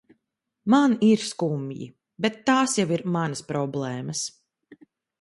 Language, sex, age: Latvian, female, 19-29